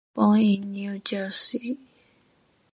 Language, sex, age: English, female, 19-29